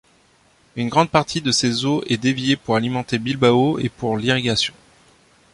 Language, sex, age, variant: French, male, 30-39, Français de métropole